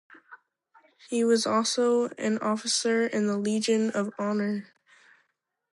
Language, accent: English, England English